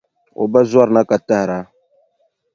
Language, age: Dagbani, 30-39